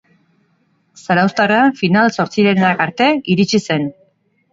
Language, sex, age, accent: Basque, female, 50-59, Erdialdekoa edo Nafarra (Gipuzkoa, Nafarroa)